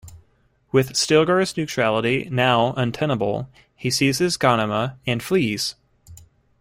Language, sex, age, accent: English, male, 19-29, United States English